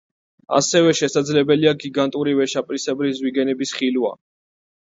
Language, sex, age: Georgian, male, 19-29